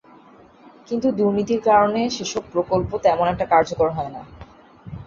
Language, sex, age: Bengali, female, 19-29